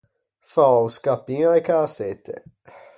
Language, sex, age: Ligurian, male, 30-39